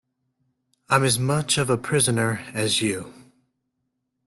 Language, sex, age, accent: English, male, 19-29, United States English